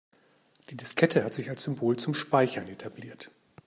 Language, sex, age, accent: German, male, 50-59, Deutschland Deutsch